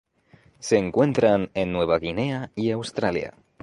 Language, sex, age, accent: Spanish, male, 19-29, España: Centro-Sur peninsular (Madrid, Toledo, Castilla-La Mancha)